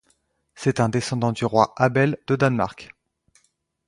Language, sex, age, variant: French, male, 19-29, Français de métropole